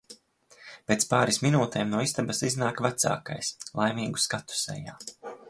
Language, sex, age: Latvian, male, 30-39